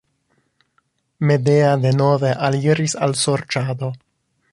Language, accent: Esperanto, Internacia